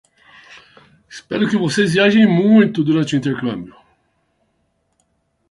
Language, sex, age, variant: Portuguese, male, 40-49, Portuguese (Brasil)